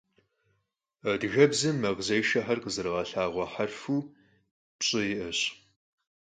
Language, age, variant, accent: Kabardian, 19-29, Адыгэбзэ (Къэбэрдей, Кирил, псоми зэдай), Джылэхъстэней (Gilahsteney)